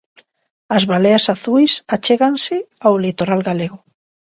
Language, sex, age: Galician, female, 50-59